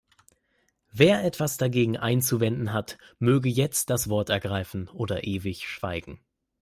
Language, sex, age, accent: German, male, 19-29, Deutschland Deutsch